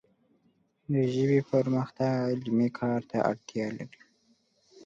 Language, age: Pashto, 19-29